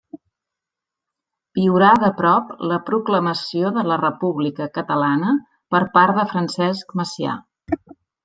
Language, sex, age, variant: Catalan, female, 50-59, Central